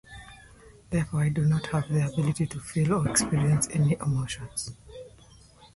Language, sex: English, female